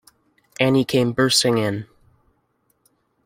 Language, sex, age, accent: English, male, under 19, United States English